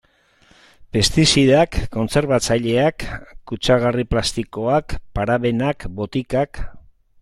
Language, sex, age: Basque, male, 60-69